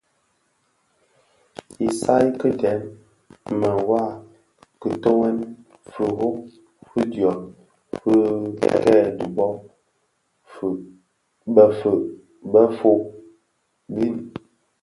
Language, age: Bafia, 19-29